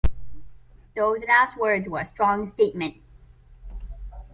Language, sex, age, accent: English, female, 19-29, United States English